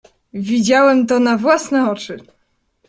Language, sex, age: Polish, female, 19-29